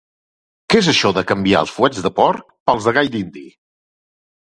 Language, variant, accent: Catalan, Central, central